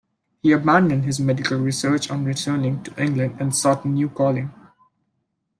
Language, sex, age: English, male, under 19